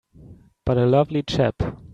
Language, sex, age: English, male, 19-29